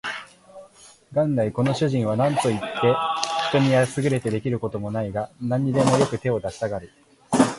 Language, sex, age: Japanese, male, 19-29